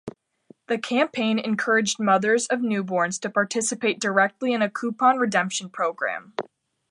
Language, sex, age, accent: English, female, under 19, United States English